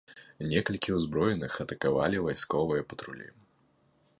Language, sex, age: Belarusian, male, 19-29